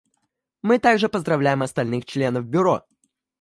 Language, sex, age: Russian, male, 19-29